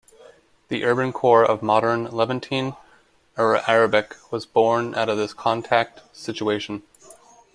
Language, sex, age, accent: English, male, 30-39, United States English